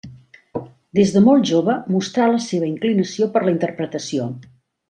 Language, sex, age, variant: Catalan, female, 60-69, Central